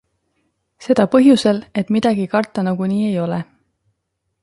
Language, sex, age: Estonian, female, 30-39